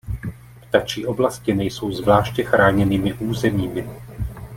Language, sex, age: Czech, male, 40-49